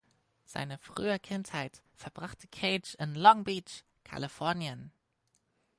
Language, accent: German, Deutschland Deutsch